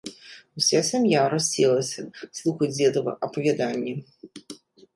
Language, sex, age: Belarusian, female, 30-39